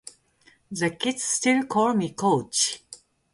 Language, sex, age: English, female, 50-59